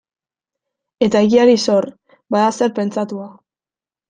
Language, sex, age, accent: Basque, female, 19-29, Mendebalekoa (Araba, Bizkaia, Gipuzkoako mendebaleko herri batzuk)